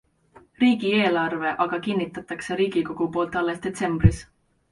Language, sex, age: Estonian, female, 19-29